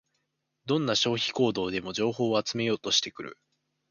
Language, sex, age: Japanese, male, 19-29